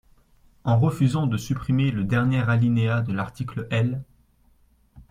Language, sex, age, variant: French, male, 19-29, Français de métropole